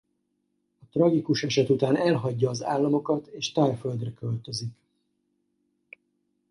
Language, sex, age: Hungarian, male, 50-59